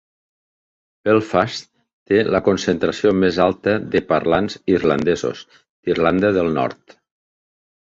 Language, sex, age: Catalan, male, 60-69